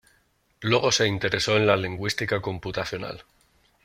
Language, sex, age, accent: Spanish, male, 30-39, España: Norte peninsular (Asturias, Castilla y León, Cantabria, País Vasco, Navarra, Aragón, La Rioja, Guadalajara, Cuenca)